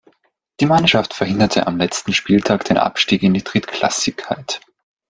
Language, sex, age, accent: German, male, 19-29, Österreichisches Deutsch